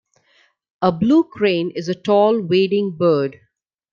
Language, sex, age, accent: English, female, 40-49, India and South Asia (India, Pakistan, Sri Lanka)